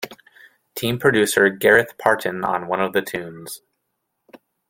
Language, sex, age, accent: English, male, 19-29, United States English